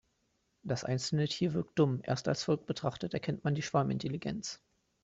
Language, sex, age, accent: German, male, 19-29, Deutschland Deutsch